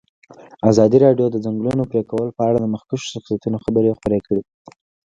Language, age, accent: Pashto, 19-29, معیاري پښتو